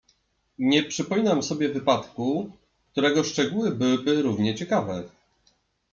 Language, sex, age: Polish, male, 30-39